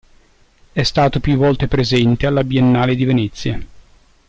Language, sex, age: Italian, male, 40-49